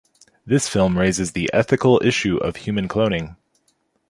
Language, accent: English, United States English